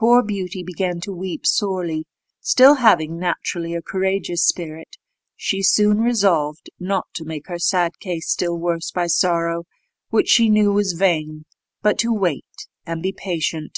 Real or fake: real